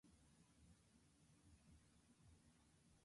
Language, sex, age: English, female, 19-29